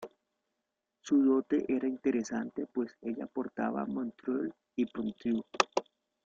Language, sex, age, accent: Spanish, male, 30-39, Andino-Pacífico: Colombia, Perú, Ecuador, oeste de Bolivia y Venezuela andina